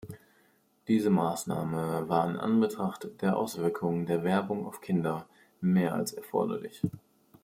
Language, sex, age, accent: German, male, 30-39, Deutschland Deutsch